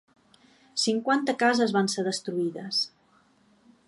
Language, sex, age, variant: Catalan, female, 40-49, Balear